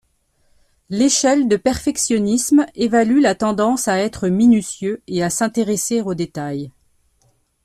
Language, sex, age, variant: French, female, 50-59, Français de métropole